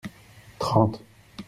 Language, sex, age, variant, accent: French, male, 30-39, Français d'Europe, Français de Belgique